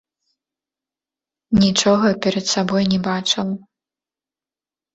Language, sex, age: Belarusian, female, 19-29